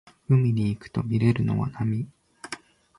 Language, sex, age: Japanese, male, 19-29